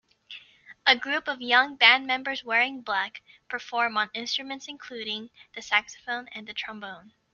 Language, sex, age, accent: English, female, 19-29, United States English